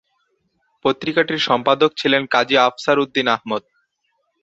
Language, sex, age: Bengali, male, 19-29